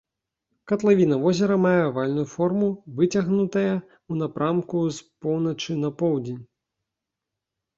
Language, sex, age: Belarusian, male, 19-29